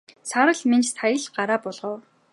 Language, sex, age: Mongolian, female, 19-29